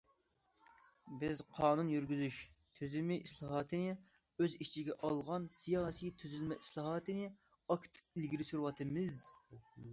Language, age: Uyghur, 19-29